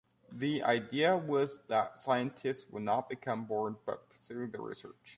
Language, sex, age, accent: English, male, under 19, United States English